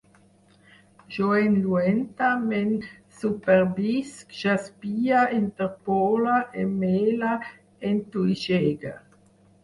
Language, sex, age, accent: Catalan, female, 50-59, aprenent (recent, des d'altres llengües)